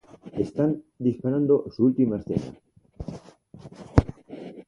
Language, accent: Spanish, España: Norte peninsular (Asturias, Castilla y León, Cantabria, País Vasco, Navarra, Aragón, La Rioja, Guadalajara, Cuenca)